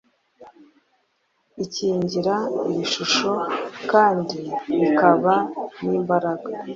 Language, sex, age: Kinyarwanda, female, 30-39